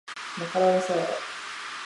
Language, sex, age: Japanese, female, 19-29